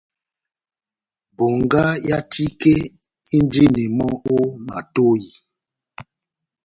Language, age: Batanga, 70-79